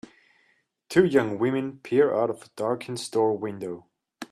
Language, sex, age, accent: English, male, 19-29, United States English